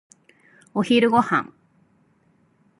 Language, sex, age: Japanese, female, 40-49